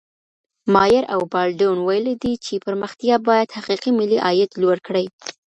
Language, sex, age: Pashto, female, under 19